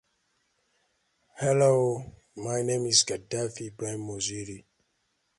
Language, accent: English, United States English; England English